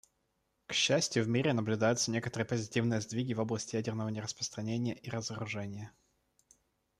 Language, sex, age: Russian, male, 30-39